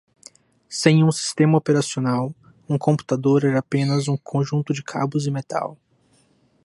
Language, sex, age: Portuguese, male, 19-29